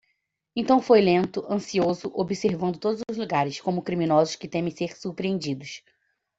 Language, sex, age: Portuguese, female, under 19